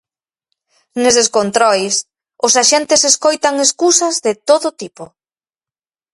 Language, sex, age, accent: Galician, female, 40-49, Atlántico (seseo e gheada)